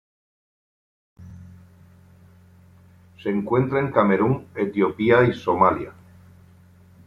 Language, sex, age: Spanish, male, 50-59